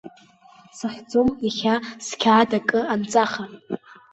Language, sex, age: Abkhazian, female, under 19